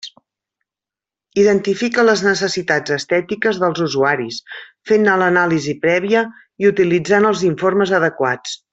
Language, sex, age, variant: Catalan, female, 50-59, Central